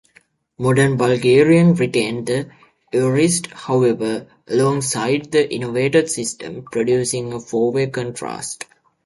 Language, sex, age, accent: English, male, 19-29, United States English